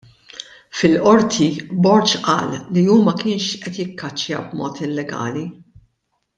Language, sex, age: Maltese, female, 50-59